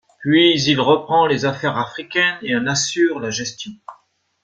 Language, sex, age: French, male, 50-59